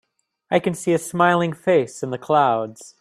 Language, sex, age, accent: English, male, 19-29, United States English